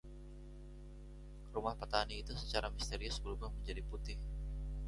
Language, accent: Indonesian, Indonesia